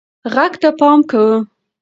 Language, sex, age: Pashto, female, under 19